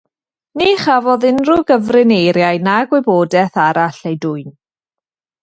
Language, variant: Welsh, Mid Wales